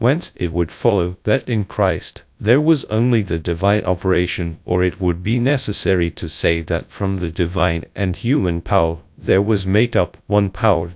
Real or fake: fake